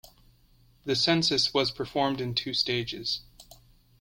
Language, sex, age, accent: English, male, 19-29, United States English